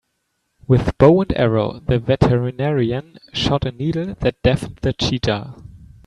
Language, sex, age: English, male, 19-29